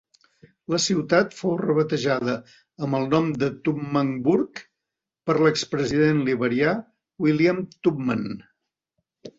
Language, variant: Catalan, Central